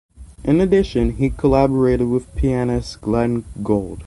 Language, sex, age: English, male, under 19